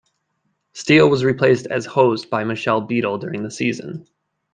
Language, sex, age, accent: English, male, 30-39, United States English